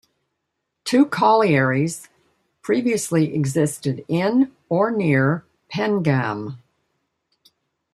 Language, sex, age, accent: English, female, 70-79, United States English